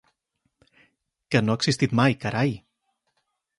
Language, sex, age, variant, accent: Catalan, male, 40-49, Central, central